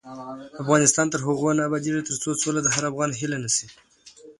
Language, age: Pashto, 19-29